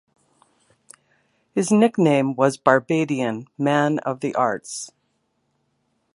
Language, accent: English, United States English